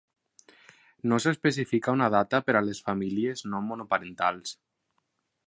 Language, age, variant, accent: Catalan, 19-29, Valencià central, valencià